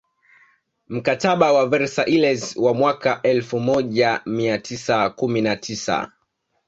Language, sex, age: Swahili, male, 19-29